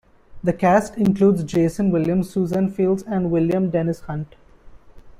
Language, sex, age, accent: English, male, 19-29, India and South Asia (India, Pakistan, Sri Lanka)